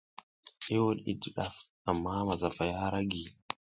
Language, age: South Giziga, 19-29